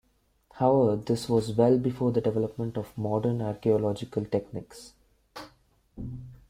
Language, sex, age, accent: English, male, 19-29, India and South Asia (India, Pakistan, Sri Lanka)